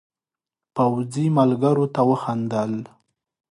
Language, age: Pashto, 19-29